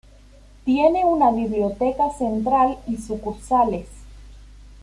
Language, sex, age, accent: Spanish, female, 30-39, Andino-Pacífico: Colombia, Perú, Ecuador, oeste de Bolivia y Venezuela andina